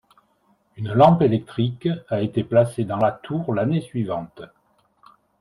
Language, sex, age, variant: French, male, 60-69, Français de métropole